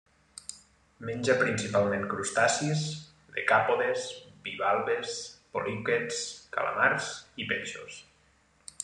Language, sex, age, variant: Catalan, male, 19-29, Nord-Occidental